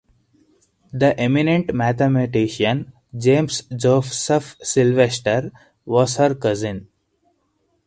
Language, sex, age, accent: English, male, 19-29, India and South Asia (India, Pakistan, Sri Lanka)